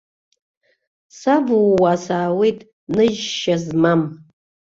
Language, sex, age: Abkhazian, female, 60-69